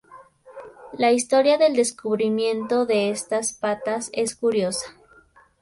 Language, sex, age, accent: Spanish, female, 19-29, México